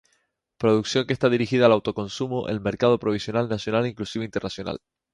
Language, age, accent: Spanish, 19-29, España: Islas Canarias